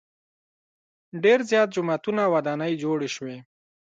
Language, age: Pashto, 19-29